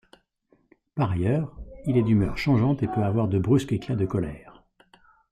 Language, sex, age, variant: French, male, 40-49, Français de métropole